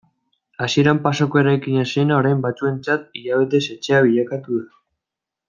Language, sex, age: Basque, male, 19-29